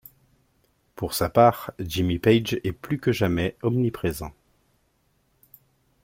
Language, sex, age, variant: French, male, 40-49, Français de métropole